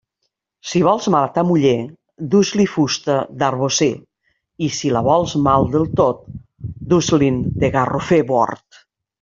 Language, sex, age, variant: Catalan, female, 50-59, Nord-Occidental